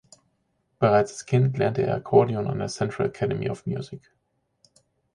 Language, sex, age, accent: German, male, 40-49, Deutschland Deutsch